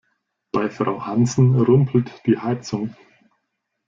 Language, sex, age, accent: German, male, 19-29, Deutschland Deutsch